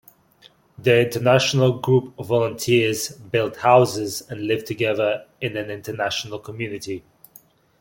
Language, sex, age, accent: English, male, 30-39, England English